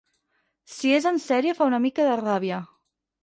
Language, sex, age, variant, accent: Catalan, female, 19-29, Central, central